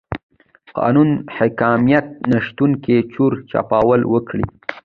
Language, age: Pashto, under 19